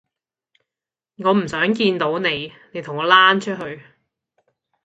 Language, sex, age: Cantonese, female, 19-29